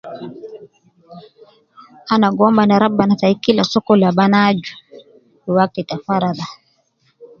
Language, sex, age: Nubi, female, 30-39